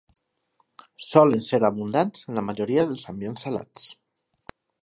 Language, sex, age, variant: Catalan, male, 40-49, Valencià meridional